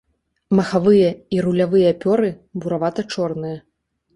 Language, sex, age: Belarusian, female, 30-39